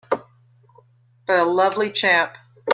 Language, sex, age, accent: English, female, 50-59, United States English